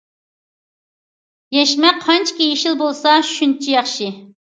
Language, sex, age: Uyghur, female, 40-49